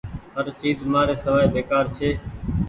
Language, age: Goaria, 19-29